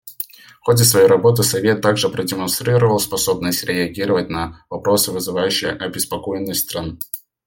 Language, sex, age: Russian, male, under 19